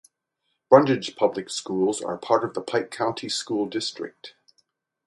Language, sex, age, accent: English, male, 60-69, United States English